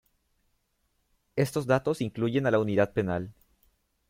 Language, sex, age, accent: Spanish, male, 19-29, México